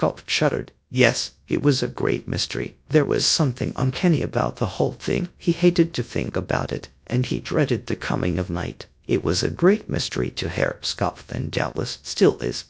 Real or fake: fake